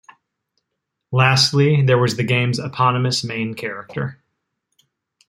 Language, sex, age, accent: English, male, 40-49, United States English